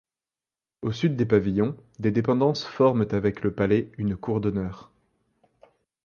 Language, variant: French, Français de métropole